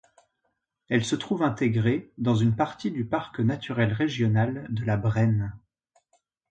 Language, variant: French, Français de métropole